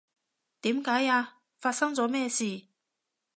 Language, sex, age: Cantonese, female, 30-39